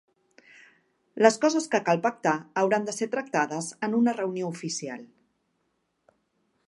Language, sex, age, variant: Catalan, female, 50-59, Central